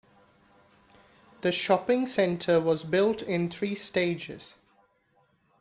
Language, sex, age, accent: English, male, 19-29, India and South Asia (India, Pakistan, Sri Lanka)